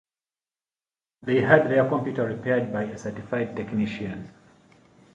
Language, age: English, 30-39